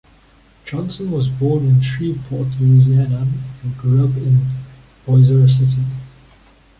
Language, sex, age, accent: English, male, 30-39, Southern African (South Africa, Zimbabwe, Namibia)